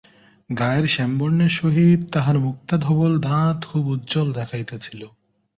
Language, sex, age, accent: Bengali, male, 19-29, প্রমিত